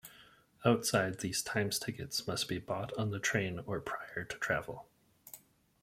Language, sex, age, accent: English, male, 30-39, Canadian English